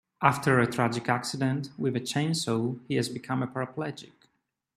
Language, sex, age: English, male, 30-39